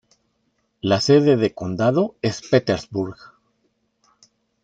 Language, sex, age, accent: Spanish, male, 50-59, México